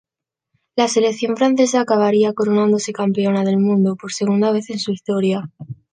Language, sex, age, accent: Spanish, female, under 19, España: Sur peninsular (Andalucia, Extremadura, Murcia)